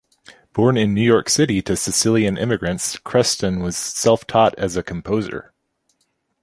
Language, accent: English, United States English